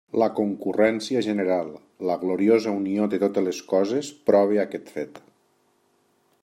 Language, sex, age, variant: Catalan, male, 40-49, Nord-Occidental